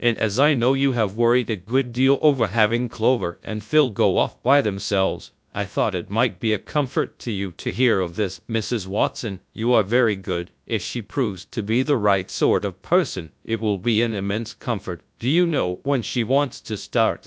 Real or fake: fake